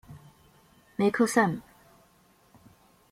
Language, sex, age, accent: Chinese, female, 19-29, 出生地：黑龙江省